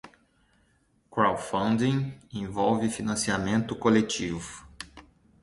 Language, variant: Portuguese, Portuguese (Brasil)